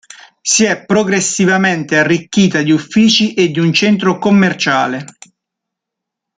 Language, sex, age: Italian, male, 30-39